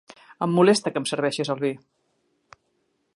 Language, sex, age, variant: Catalan, female, 50-59, Central